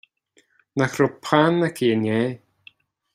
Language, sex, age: Irish, male, 19-29